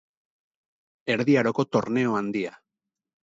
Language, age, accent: Basque, 40-49, Erdialdekoa edo Nafarra (Gipuzkoa, Nafarroa)